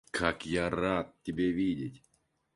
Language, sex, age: Russian, male, 19-29